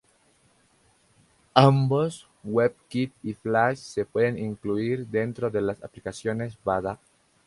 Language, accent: Spanish, Andino-Pacífico: Colombia, Perú, Ecuador, oeste de Bolivia y Venezuela andina